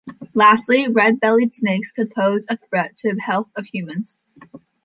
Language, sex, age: English, female, under 19